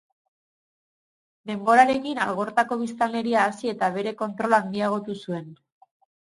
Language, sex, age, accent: Basque, female, 30-39, Mendebalekoa (Araba, Bizkaia, Gipuzkoako mendebaleko herri batzuk)